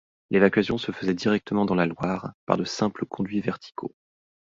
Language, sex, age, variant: French, male, 30-39, Français de métropole